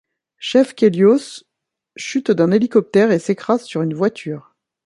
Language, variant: French, Français de métropole